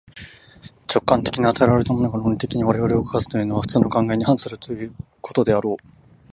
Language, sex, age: Japanese, male, 19-29